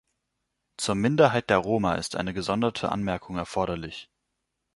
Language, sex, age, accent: German, male, 19-29, Deutschland Deutsch